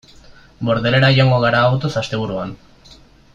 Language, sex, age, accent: Basque, male, 19-29, Mendebalekoa (Araba, Bizkaia, Gipuzkoako mendebaleko herri batzuk)